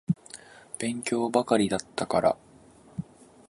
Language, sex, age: Japanese, male, 19-29